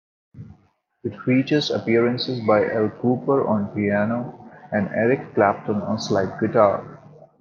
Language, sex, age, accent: English, male, 19-29, India and South Asia (India, Pakistan, Sri Lanka)